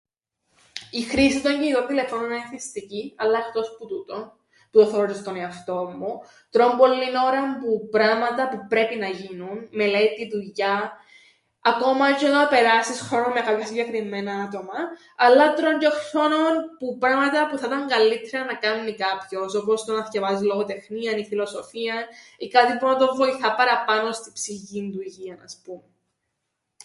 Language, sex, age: Greek, female, 19-29